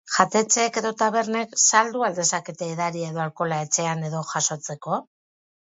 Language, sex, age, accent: Basque, female, 50-59, Mendebalekoa (Araba, Bizkaia, Gipuzkoako mendebaleko herri batzuk)